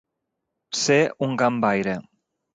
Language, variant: Catalan, Nord-Occidental